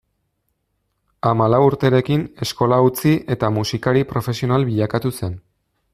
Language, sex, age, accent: Basque, male, 30-39, Erdialdekoa edo Nafarra (Gipuzkoa, Nafarroa)